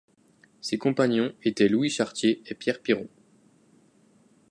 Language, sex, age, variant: French, male, 19-29, Français de métropole